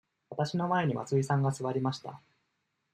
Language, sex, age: Japanese, male, 19-29